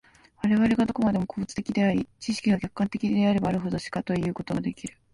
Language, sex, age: Japanese, female, 19-29